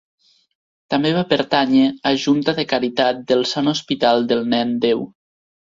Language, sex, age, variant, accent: Catalan, male, under 19, Nord-Occidental, Tortosí